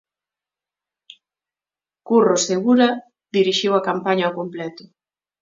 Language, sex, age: Galician, female, 30-39